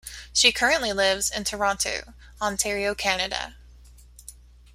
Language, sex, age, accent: English, female, 30-39, United States English